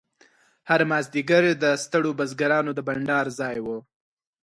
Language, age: Pashto, 19-29